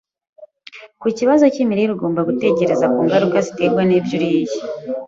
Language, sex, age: Kinyarwanda, female, 19-29